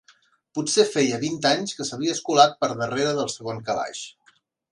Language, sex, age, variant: Catalan, male, 30-39, Central